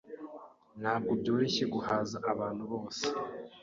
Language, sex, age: Kinyarwanda, male, 19-29